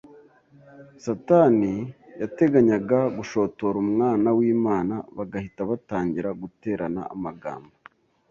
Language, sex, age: Kinyarwanda, male, 19-29